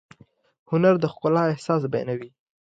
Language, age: Pashto, 19-29